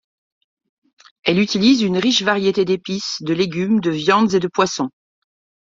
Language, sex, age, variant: French, female, 40-49, Français de métropole